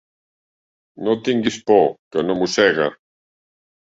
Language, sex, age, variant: Catalan, male, 60-69, Central